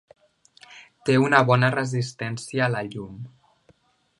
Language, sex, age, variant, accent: Catalan, male, under 19, Central, central